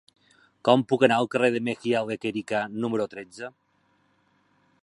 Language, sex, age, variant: Catalan, male, 40-49, Balear